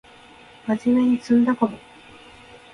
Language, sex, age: Japanese, female, 19-29